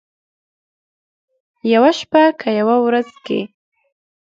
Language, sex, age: Pashto, female, 30-39